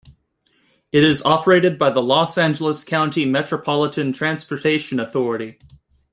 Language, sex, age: English, male, 19-29